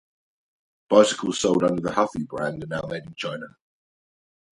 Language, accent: English, England English